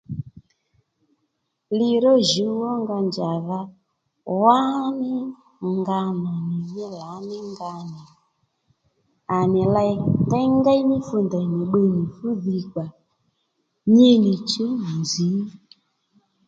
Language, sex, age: Lendu, female, 30-39